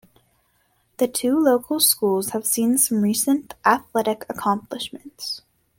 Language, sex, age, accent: English, female, under 19, United States English